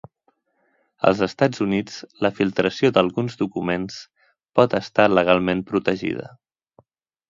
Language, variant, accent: Catalan, Central, central